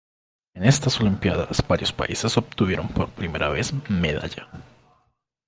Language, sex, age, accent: Spanish, male, 19-29, Andino-Pacífico: Colombia, Perú, Ecuador, oeste de Bolivia y Venezuela andina